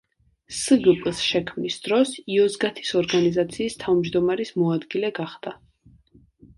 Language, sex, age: Georgian, female, 19-29